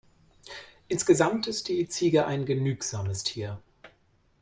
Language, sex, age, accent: German, male, 40-49, Deutschland Deutsch